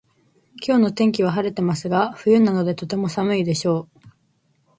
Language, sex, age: Japanese, female, 19-29